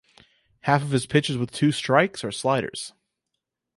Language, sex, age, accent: English, male, 19-29, United States English